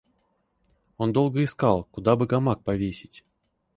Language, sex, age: Russian, male, 30-39